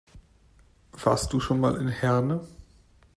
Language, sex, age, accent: German, male, 19-29, Deutschland Deutsch